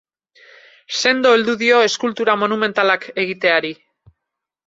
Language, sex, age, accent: Basque, female, 40-49, Mendebalekoa (Araba, Bizkaia, Gipuzkoako mendebaleko herri batzuk)